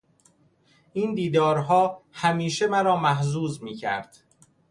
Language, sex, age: Persian, male, 30-39